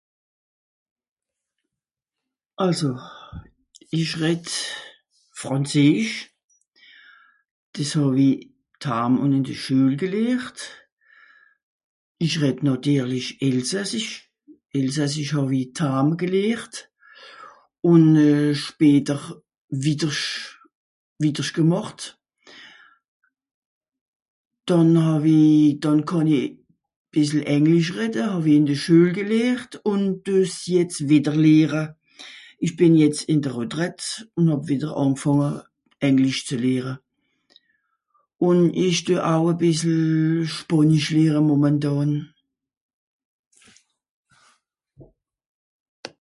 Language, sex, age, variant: Swiss German, female, 60-69, Nordniederàlemmànisch (Rishoffe, Zàwere, Bùsswìller, Hawenau, Brüemt, Stroossbùri, Molse, Dàmbàch, Schlettstàtt, Pfàlzbùri usw.)